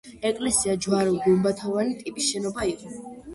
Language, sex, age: Georgian, female, under 19